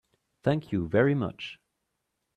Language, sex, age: English, male, 19-29